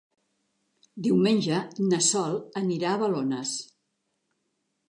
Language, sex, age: Catalan, female, 60-69